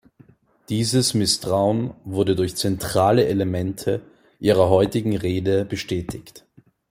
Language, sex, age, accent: German, male, 19-29, Österreichisches Deutsch